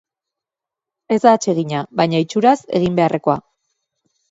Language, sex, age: Basque, female, 30-39